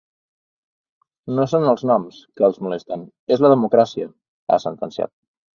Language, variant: Catalan, Central